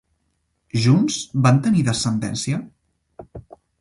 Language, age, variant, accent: Catalan, under 19, Central, central